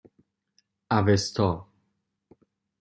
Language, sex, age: Persian, male, 19-29